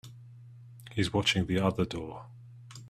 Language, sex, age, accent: English, male, 30-39, England English